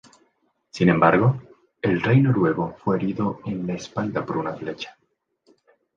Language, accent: Spanish, México